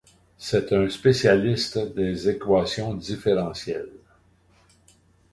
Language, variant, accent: French, Français d'Amérique du Nord, Français du Canada